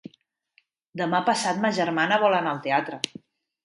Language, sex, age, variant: Catalan, female, 40-49, Central